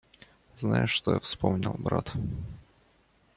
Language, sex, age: Russian, male, 19-29